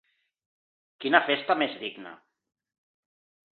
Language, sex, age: Catalan, male, 40-49